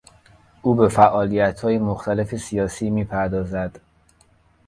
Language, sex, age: Persian, male, 19-29